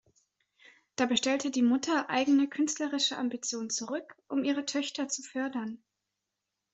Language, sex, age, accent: German, female, 19-29, Deutschland Deutsch